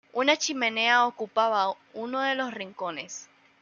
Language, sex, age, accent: Spanish, female, 19-29, Caribe: Cuba, Venezuela, Puerto Rico, República Dominicana, Panamá, Colombia caribeña, México caribeño, Costa del golfo de México